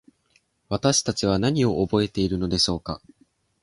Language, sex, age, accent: Japanese, male, 19-29, 標準語